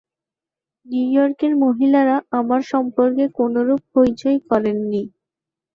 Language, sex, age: Bengali, female, 19-29